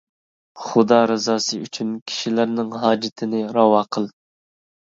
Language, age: Uyghur, 19-29